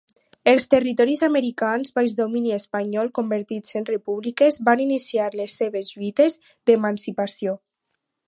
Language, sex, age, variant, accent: Catalan, female, under 19, Alacantí, valencià